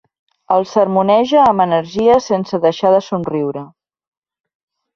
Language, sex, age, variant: Catalan, female, 50-59, Central